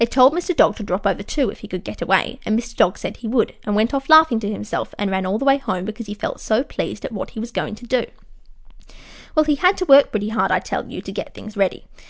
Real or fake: real